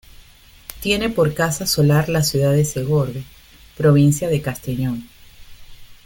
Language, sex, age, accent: Spanish, female, 40-49, Caribe: Cuba, Venezuela, Puerto Rico, República Dominicana, Panamá, Colombia caribeña, México caribeño, Costa del golfo de México